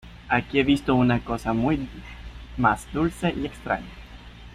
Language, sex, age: Spanish, male, 30-39